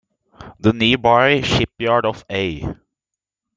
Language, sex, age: English, male, 19-29